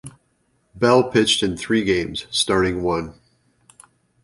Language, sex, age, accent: English, male, 50-59, United States English